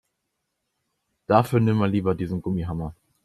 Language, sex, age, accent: German, male, 19-29, Deutschland Deutsch